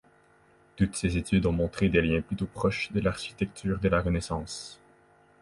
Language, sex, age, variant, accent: French, male, 19-29, Français d'Amérique du Nord, Français du Canada